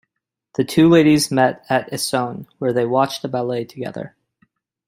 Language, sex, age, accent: English, male, 19-29, United States English